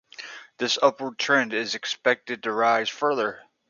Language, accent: English, United States English